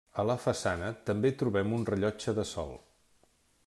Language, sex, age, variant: Catalan, male, 50-59, Central